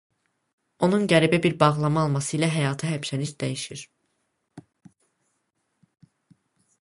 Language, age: Azerbaijani, under 19